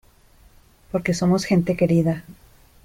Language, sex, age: Spanish, female, 50-59